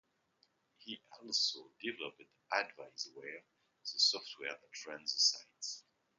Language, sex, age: English, male, 40-49